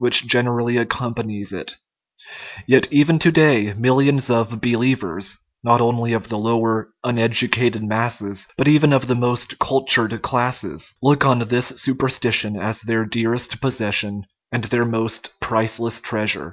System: none